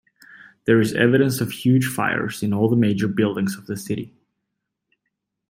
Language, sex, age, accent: English, male, 19-29, United States English